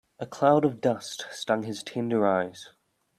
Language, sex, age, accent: English, male, 19-29, New Zealand English